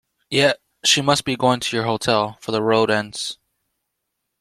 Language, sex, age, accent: English, male, 19-29, United States English